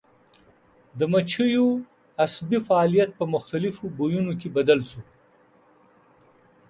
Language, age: Pashto, 50-59